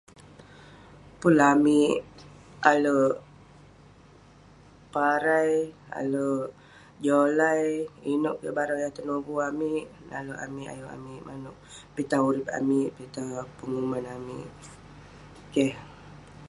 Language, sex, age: Western Penan, female, 30-39